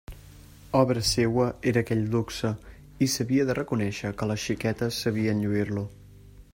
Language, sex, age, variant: Catalan, male, 19-29, Central